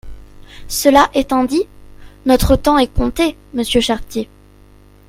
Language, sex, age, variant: French, female, under 19, Français de métropole